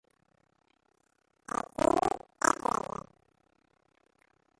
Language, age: Greek, 50-59